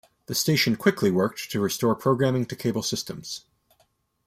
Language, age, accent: English, 19-29, United States English